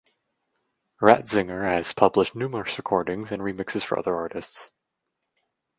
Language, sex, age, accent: English, male, 19-29, United States English